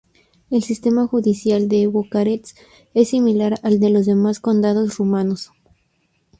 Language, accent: Spanish, México